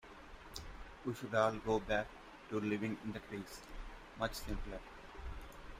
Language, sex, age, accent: English, male, 40-49, India and South Asia (India, Pakistan, Sri Lanka)